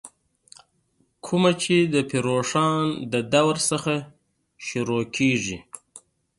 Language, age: Pashto, 30-39